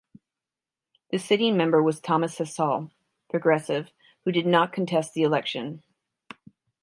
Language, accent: English, United States English; Canadian English